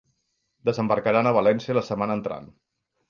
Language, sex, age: Catalan, male, 40-49